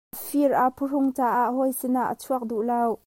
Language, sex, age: Hakha Chin, female, 19-29